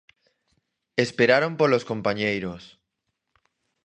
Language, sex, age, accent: Galician, male, 19-29, Normativo (estándar)